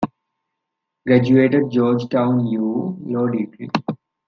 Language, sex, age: English, male, under 19